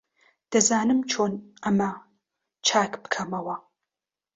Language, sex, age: Central Kurdish, female, 30-39